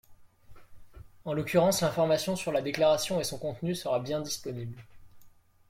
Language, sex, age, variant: French, male, 19-29, Français de métropole